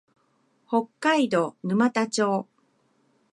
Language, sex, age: Japanese, female, 50-59